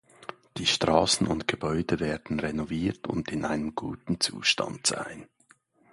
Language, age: German, 50-59